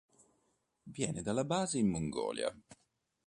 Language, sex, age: Italian, male, 30-39